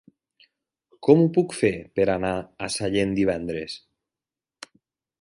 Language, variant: Catalan, Nord-Occidental